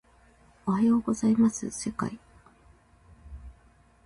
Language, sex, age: Japanese, female, 30-39